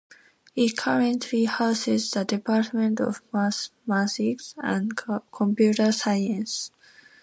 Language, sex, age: English, female, 19-29